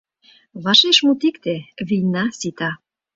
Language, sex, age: Mari, female, 30-39